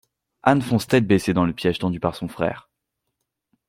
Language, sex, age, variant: French, male, under 19, Français de métropole